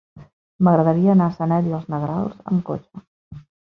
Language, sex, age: Catalan, female, 40-49